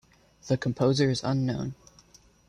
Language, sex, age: English, male, under 19